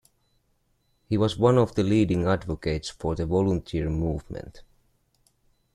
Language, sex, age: English, male, 30-39